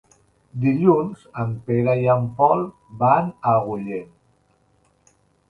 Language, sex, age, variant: Catalan, male, 50-59, Central